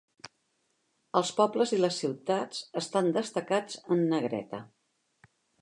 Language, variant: Catalan, Central